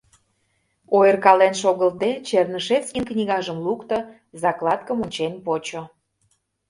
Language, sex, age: Mari, female, 30-39